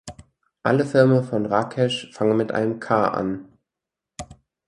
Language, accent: German, Deutschland Deutsch